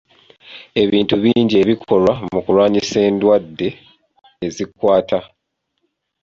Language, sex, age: Ganda, male, 19-29